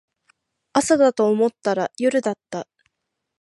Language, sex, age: Japanese, female, under 19